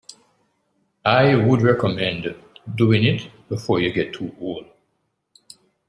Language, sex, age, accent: English, male, 50-59, West Indies and Bermuda (Bahamas, Bermuda, Jamaica, Trinidad)